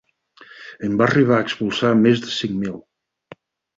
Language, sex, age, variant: Catalan, male, 60-69, Central